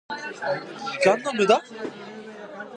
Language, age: Japanese, 19-29